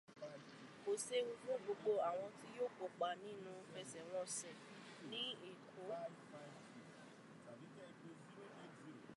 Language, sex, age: Yoruba, female, 19-29